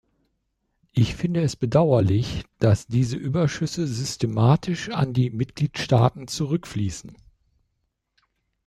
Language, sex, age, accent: German, male, 40-49, Deutschland Deutsch